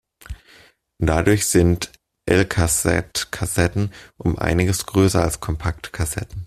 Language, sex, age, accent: German, male, 19-29, Deutschland Deutsch